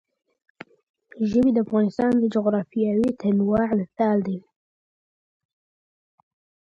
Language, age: Pashto, under 19